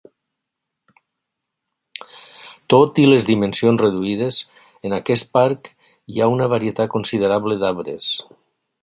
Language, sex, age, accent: Catalan, male, 60-69, valencià